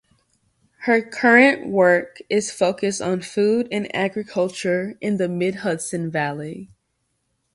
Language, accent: English, United States English